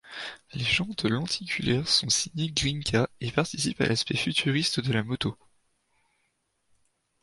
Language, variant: French, Français de métropole